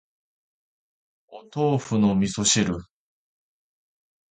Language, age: Japanese, 30-39